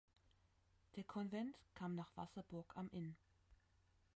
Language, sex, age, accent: German, female, 30-39, Deutschland Deutsch